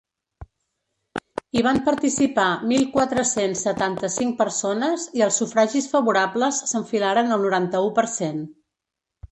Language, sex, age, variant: Catalan, female, 50-59, Central